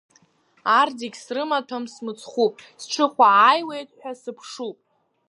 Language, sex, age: Abkhazian, female, under 19